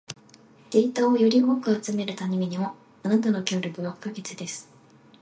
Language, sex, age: Japanese, female, 19-29